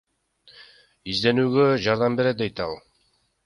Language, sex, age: Kyrgyz, male, 19-29